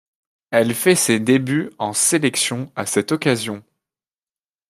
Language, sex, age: French, male, 19-29